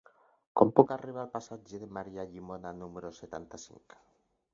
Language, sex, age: Catalan, male, 50-59